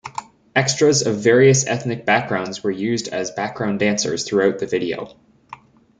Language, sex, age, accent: English, male, 19-29, Canadian English